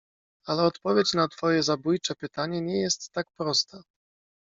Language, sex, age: Polish, male, 30-39